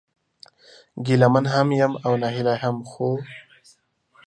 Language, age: Pashto, 19-29